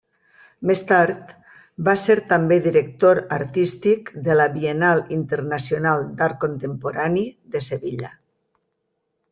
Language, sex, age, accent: Catalan, female, 60-69, valencià